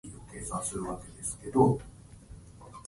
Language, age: Japanese, 19-29